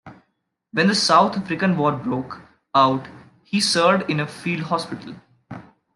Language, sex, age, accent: English, male, 19-29, India and South Asia (India, Pakistan, Sri Lanka)